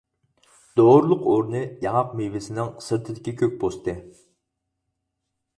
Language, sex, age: Uyghur, male, 19-29